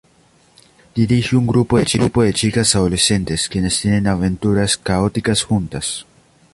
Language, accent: Spanish, Andino-Pacífico: Colombia, Perú, Ecuador, oeste de Bolivia y Venezuela andina